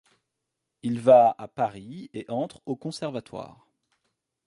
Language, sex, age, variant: French, male, 30-39, Français de métropole